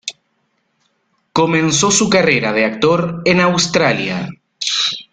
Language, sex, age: Spanish, male, 30-39